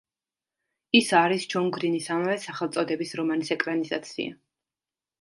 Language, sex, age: Georgian, female, 30-39